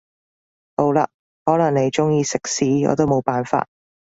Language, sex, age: Cantonese, female, 19-29